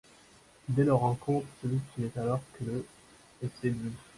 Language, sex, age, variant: French, male, 19-29, Français de métropole